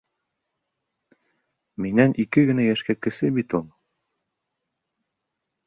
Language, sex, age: Bashkir, male, 19-29